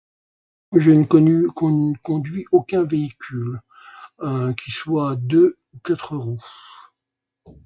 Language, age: French, 70-79